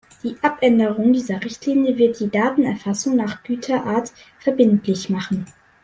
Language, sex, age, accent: German, male, under 19, Deutschland Deutsch